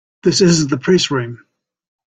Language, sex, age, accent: English, male, 60-69, New Zealand English